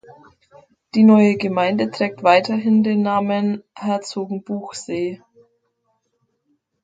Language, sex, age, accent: German, female, 19-29, Deutschland Deutsch